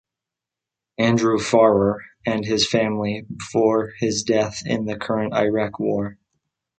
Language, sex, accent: English, male, United States English